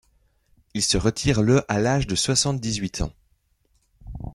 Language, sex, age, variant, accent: French, male, 19-29, Français d'Europe, Français de Belgique